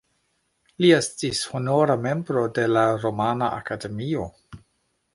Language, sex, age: Esperanto, male, 50-59